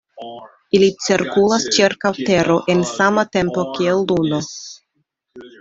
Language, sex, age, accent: Esperanto, female, 19-29, Internacia